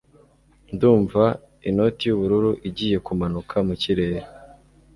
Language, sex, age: Kinyarwanda, male, 19-29